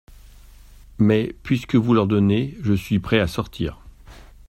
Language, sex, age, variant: French, male, 50-59, Français de métropole